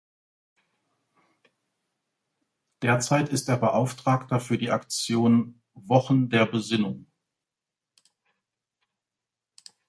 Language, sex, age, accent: German, male, 40-49, Deutschland Deutsch